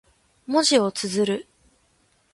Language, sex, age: Japanese, female, under 19